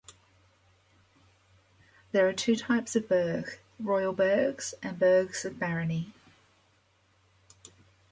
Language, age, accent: English, 50-59, Australian English